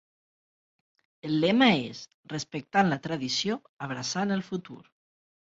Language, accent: Catalan, Lleida